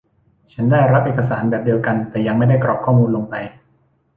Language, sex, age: Thai, male, 19-29